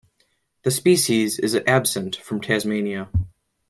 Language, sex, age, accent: English, male, under 19, United States English